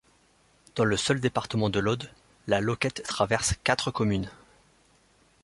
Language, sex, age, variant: French, male, 19-29, Français de métropole